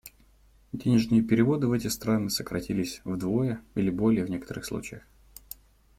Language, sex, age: Russian, male, 30-39